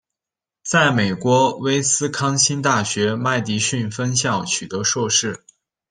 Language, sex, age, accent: Chinese, male, 19-29, 出生地：山西省